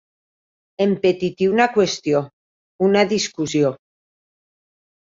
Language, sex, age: Catalan, female, 40-49